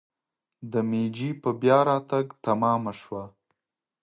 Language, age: Pashto, 30-39